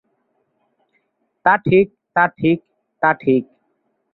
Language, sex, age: Bengali, male, 19-29